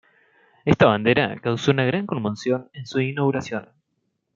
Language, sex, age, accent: Spanish, male, under 19, Rioplatense: Argentina, Uruguay, este de Bolivia, Paraguay